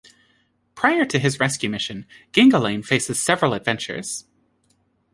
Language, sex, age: English, female, 30-39